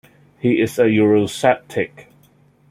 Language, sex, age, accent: English, male, 30-39, Hong Kong English